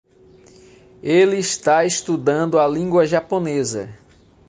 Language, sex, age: Portuguese, male, 40-49